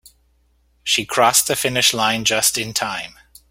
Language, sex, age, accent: English, male, 40-49, Canadian English